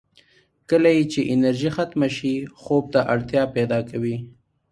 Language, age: Pashto, 19-29